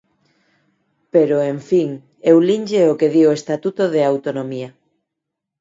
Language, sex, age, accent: Galician, female, 40-49, Neofalante